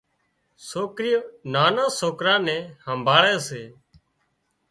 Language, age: Wadiyara Koli, 30-39